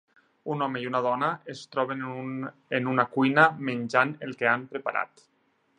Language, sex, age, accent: Catalan, male, 30-39, Tortosí